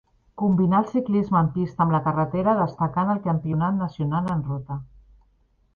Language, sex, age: Catalan, female, 50-59